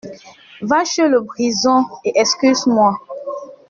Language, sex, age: French, female, 19-29